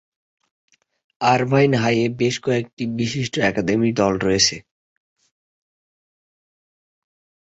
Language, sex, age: Bengali, male, 19-29